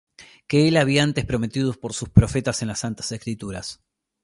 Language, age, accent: Spanish, 30-39, Rioplatense: Argentina, Uruguay, este de Bolivia, Paraguay